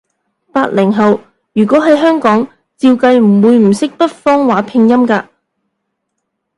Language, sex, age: Cantonese, female, 30-39